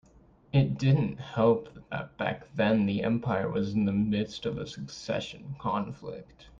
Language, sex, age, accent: English, male, 19-29, United States English